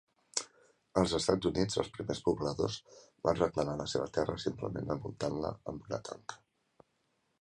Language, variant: Catalan, Central